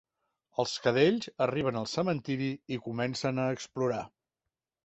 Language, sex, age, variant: Catalan, male, 50-59, Central